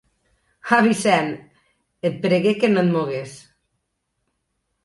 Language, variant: Catalan, Nord-Occidental